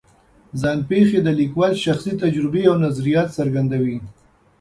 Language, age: Pashto, 50-59